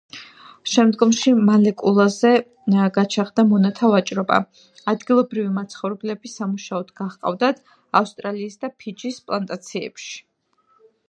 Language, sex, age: Georgian, female, 19-29